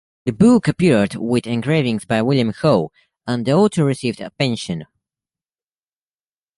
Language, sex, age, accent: English, male, under 19, United States English